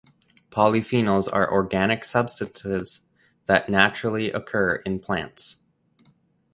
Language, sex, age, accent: English, male, 30-39, Canadian English